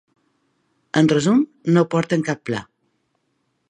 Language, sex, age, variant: Catalan, female, 40-49, Balear